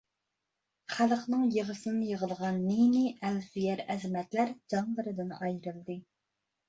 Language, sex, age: Uyghur, female, 19-29